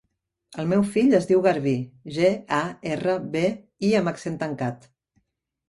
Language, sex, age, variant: Catalan, female, 40-49, Central